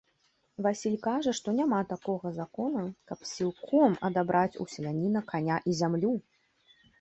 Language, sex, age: Belarusian, female, 30-39